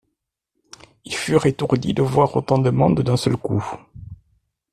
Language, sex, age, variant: French, male, 50-59, Français de métropole